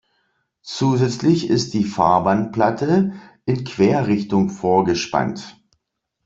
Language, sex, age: German, male, 40-49